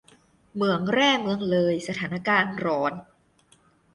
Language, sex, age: Thai, female, 19-29